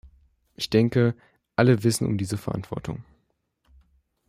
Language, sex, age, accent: German, male, 19-29, Deutschland Deutsch